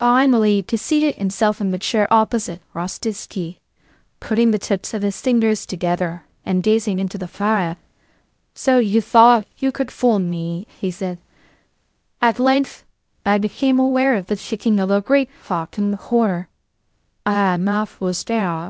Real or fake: fake